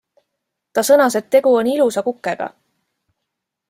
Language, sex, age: Estonian, female, 40-49